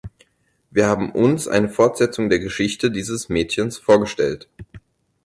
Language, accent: German, Deutschland Deutsch